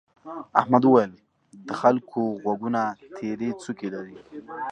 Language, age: Pashto, under 19